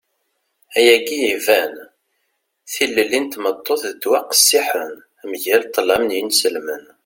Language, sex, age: Kabyle, male, 30-39